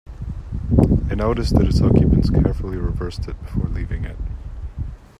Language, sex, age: English, male, 30-39